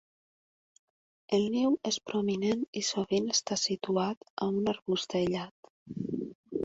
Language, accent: Catalan, valencià